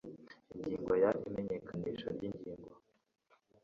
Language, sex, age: Kinyarwanda, male, 19-29